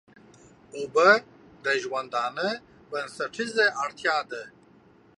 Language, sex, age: Pashto, male, 30-39